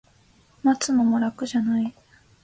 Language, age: Japanese, 19-29